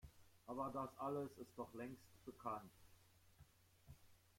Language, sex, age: German, male, 50-59